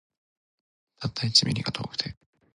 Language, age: Japanese, 19-29